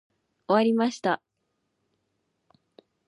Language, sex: Japanese, female